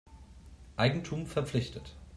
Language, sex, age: German, male, 30-39